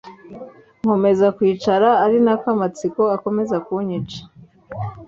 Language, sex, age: Kinyarwanda, female, 19-29